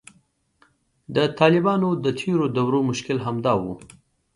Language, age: Pashto, 30-39